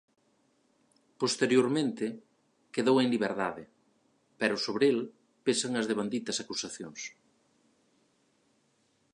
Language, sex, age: Galician, male, 40-49